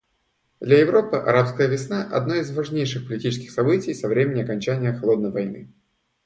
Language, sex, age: Russian, male, 19-29